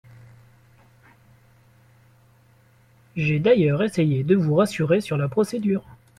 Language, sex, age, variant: French, male, 40-49, Français de métropole